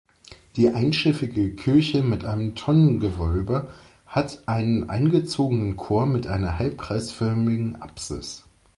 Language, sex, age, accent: German, male, 30-39, Deutschland Deutsch